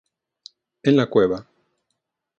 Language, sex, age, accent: Spanish, male, 40-49, México